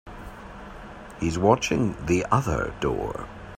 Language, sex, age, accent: English, male, 60-69, Scottish English